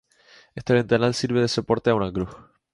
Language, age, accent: Spanish, 19-29, España: Islas Canarias